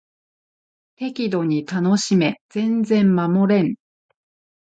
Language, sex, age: Japanese, female, 40-49